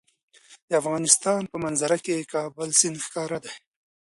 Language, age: Pashto, 30-39